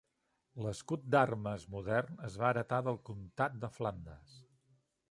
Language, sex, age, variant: Catalan, male, 50-59, Central